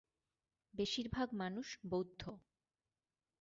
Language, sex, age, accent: Bengali, female, 19-29, প্রমিত বাংলা